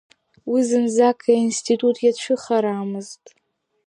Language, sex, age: Abkhazian, female, under 19